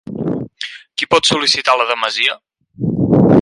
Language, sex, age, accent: Catalan, male, 19-29, Garrotxi